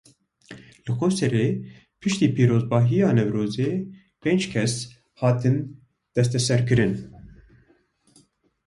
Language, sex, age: Kurdish, male, 19-29